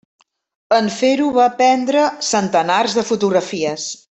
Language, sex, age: Catalan, female, 50-59